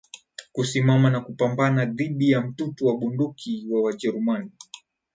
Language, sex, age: Swahili, male, 19-29